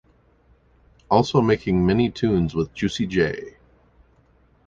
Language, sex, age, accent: English, male, 40-49, United States English